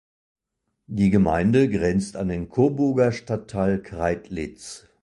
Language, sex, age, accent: German, male, 60-69, Deutschland Deutsch